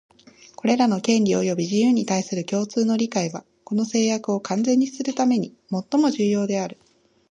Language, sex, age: Japanese, female, 19-29